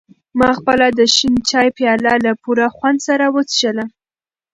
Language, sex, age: Pashto, female, 19-29